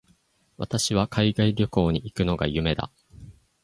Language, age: Japanese, under 19